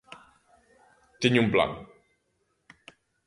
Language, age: Galician, 19-29